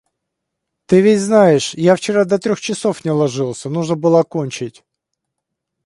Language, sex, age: Russian, male, 50-59